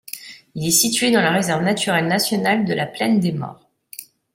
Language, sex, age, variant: French, female, 30-39, Français de métropole